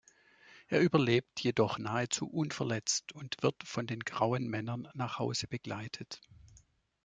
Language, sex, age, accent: German, male, 50-59, Deutschland Deutsch